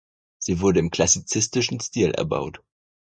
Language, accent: German, Deutschland Deutsch